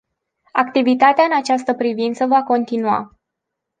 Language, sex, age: Romanian, female, 19-29